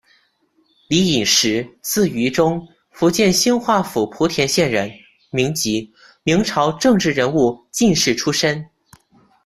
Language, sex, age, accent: Chinese, male, under 19, 出生地：江西省